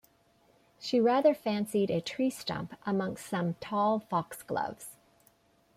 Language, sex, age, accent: English, female, 50-59, United States English